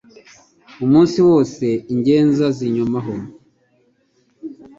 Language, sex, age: Kinyarwanda, male, 30-39